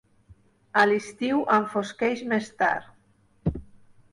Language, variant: Catalan, Nord-Occidental